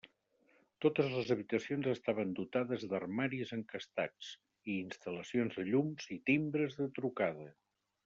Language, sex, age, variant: Catalan, male, 60-69, Septentrional